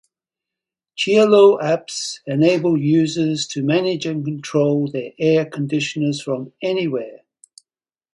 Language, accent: English, Australian English